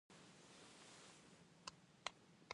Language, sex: Indonesian, female